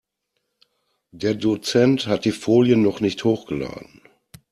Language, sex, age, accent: German, male, 40-49, Deutschland Deutsch